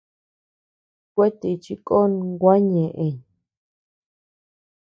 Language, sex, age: Tepeuxila Cuicatec, female, 19-29